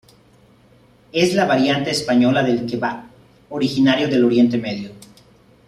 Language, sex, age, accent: Spanish, male, 30-39, México